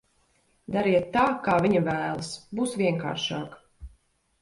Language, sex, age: Latvian, female, 19-29